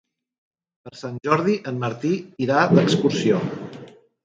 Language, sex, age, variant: Catalan, male, 50-59, Central